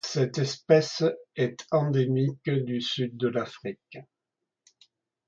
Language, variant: French, Français de métropole